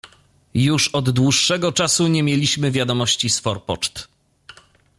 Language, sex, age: Polish, male, 30-39